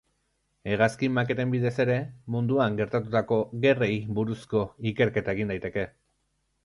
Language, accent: Basque, Erdialdekoa edo Nafarra (Gipuzkoa, Nafarroa)